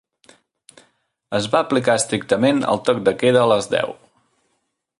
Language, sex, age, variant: Catalan, male, 19-29, Central